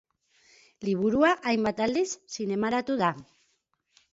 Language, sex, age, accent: Basque, female, 40-49, Mendebalekoa (Araba, Bizkaia, Gipuzkoako mendebaleko herri batzuk)